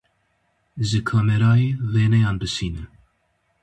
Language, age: Kurdish, 19-29